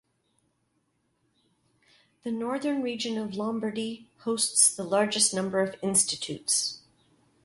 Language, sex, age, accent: English, female, 50-59, Canadian English